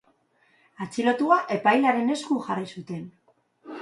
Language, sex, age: Basque, female, 19-29